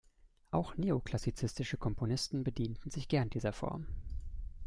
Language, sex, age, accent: German, male, 19-29, Deutschland Deutsch